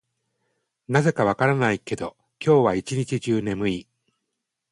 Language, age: Japanese, 60-69